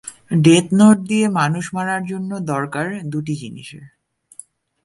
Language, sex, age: Bengali, male, 19-29